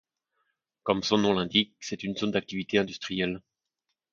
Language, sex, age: French, male, 30-39